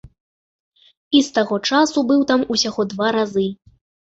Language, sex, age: Belarusian, female, 19-29